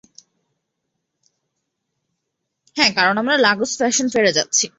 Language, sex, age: Bengali, female, 19-29